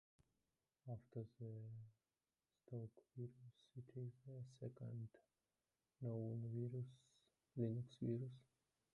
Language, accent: English, United States English